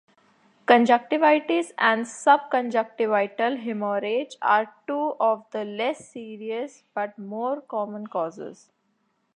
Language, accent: English, India and South Asia (India, Pakistan, Sri Lanka)